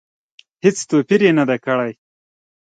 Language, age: Pashto, 19-29